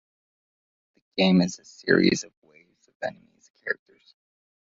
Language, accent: English, United States English